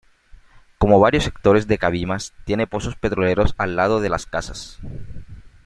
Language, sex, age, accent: Spanish, male, 30-39, Caribe: Cuba, Venezuela, Puerto Rico, República Dominicana, Panamá, Colombia caribeña, México caribeño, Costa del golfo de México